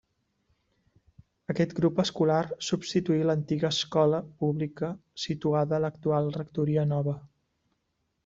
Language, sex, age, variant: Catalan, male, 30-39, Central